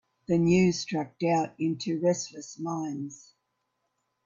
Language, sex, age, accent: English, female, 70-79, Australian English